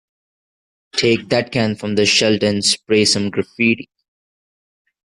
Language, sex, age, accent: English, male, 19-29, India and South Asia (India, Pakistan, Sri Lanka)